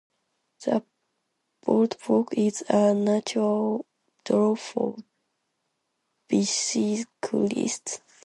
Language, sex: English, female